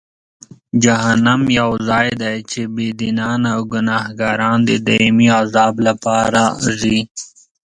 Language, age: Pashto, 30-39